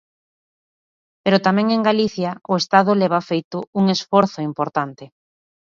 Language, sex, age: Galician, female, 40-49